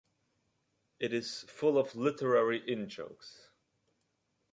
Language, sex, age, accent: English, male, 19-29, United States English